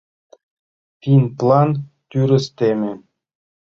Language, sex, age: Mari, male, 40-49